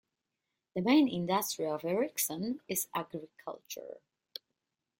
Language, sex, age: English, female, 40-49